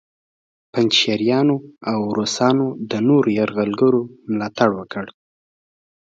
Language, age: Pashto, 19-29